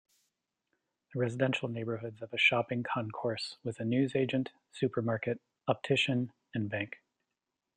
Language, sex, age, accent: English, male, 30-39, United States English